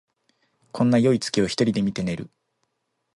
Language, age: Japanese, 19-29